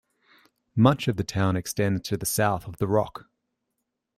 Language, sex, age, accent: English, male, 30-39, Australian English